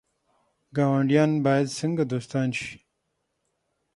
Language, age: Pashto, 40-49